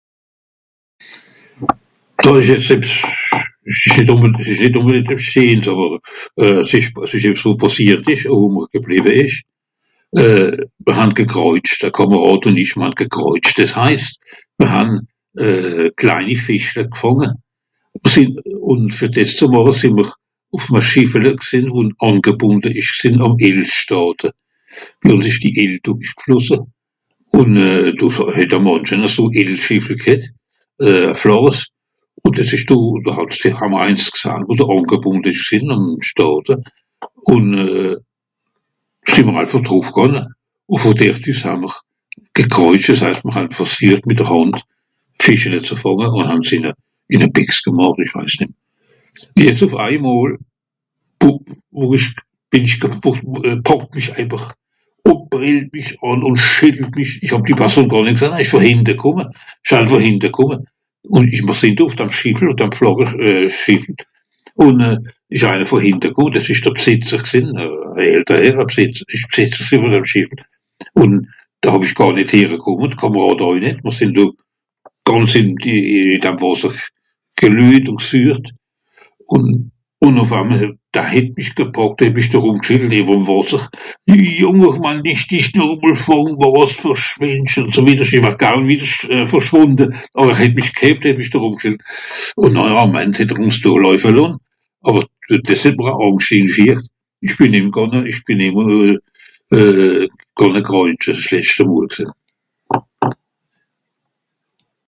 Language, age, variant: Swiss German, 70-79, Nordniederàlemmànisch (Rishoffe, Zàwere, Bùsswìller, Hawenau, Brüemt, Stroossbùri, Molse, Dàmbàch, Schlettstàtt, Pfàlzbùri usw.)